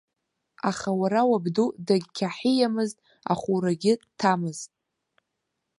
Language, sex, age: Abkhazian, female, under 19